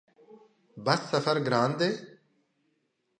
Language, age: Pashto, 30-39